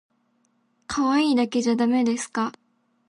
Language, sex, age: Japanese, female, under 19